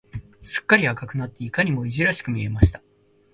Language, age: Japanese, 19-29